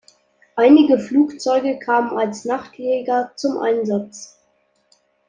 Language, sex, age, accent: German, male, under 19, Deutschland Deutsch